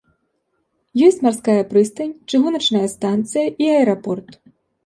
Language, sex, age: Belarusian, female, 19-29